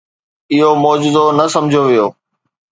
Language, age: Sindhi, 40-49